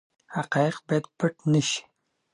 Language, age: Pashto, 19-29